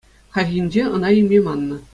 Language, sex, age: Chuvash, male, 40-49